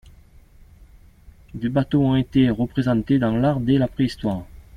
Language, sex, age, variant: French, male, 50-59, Français de métropole